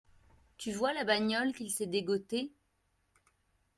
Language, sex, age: French, female, 40-49